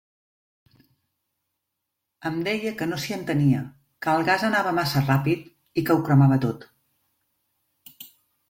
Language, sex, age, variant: Catalan, female, 40-49, Central